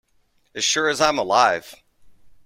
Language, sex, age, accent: English, male, 30-39, United States English